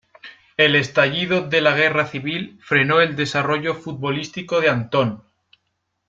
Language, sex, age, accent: Spanish, male, 19-29, España: Centro-Sur peninsular (Madrid, Toledo, Castilla-La Mancha)